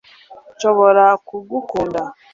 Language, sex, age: Kinyarwanda, female, 30-39